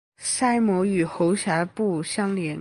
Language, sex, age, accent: Chinese, male, under 19, 出生地：江西省